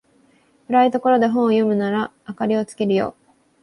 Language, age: Japanese, 19-29